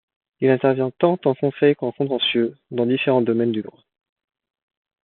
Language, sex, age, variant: French, male, 19-29, Français de métropole